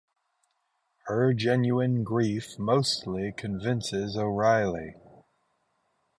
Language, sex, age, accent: English, male, 30-39, United States English